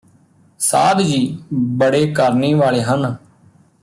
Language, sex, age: Punjabi, male, 30-39